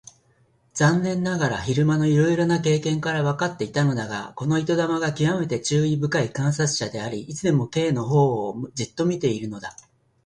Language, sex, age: Japanese, male, 60-69